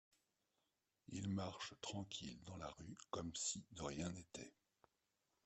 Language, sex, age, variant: French, male, 50-59, Français de métropole